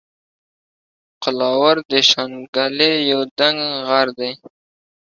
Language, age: Pashto, 19-29